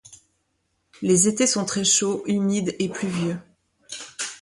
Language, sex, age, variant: French, female, 40-49, Français de métropole